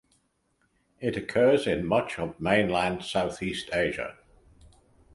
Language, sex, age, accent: English, male, 70-79, England English